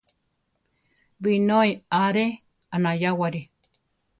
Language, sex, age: Central Tarahumara, female, 50-59